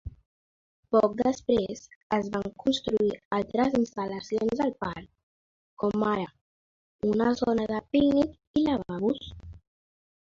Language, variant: Catalan, Central